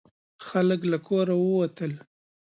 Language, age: Pashto, 30-39